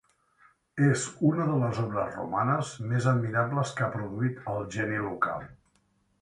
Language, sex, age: Catalan, male, 50-59